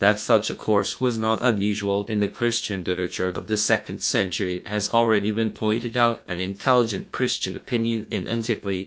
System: TTS, GlowTTS